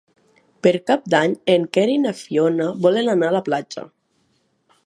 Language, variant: Catalan, Nord-Occidental